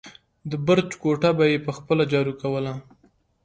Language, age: Pashto, 19-29